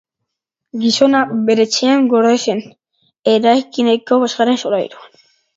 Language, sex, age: Basque, female, 30-39